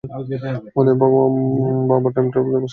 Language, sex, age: Bengali, male, 19-29